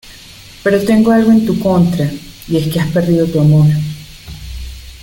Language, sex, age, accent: Spanish, female, 40-49, Caribe: Cuba, Venezuela, Puerto Rico, República Dominicana, Panamá, Colombia caribeña, México caribeño, Costa del golfo de México